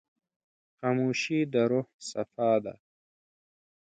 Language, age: Pashto, 19-29